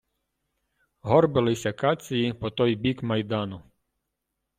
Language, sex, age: Ukrainian, male, 30-39